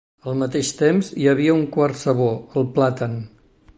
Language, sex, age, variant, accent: Catalan, male, 60-69, Nord-Occidental, nord-occidental